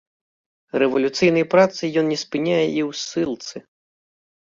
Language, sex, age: Belarusian, male, 30-39